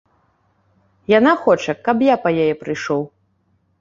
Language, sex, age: Belarusian, female, 30-39